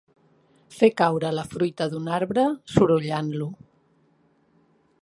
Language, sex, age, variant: Catalan, female, 50-59, Central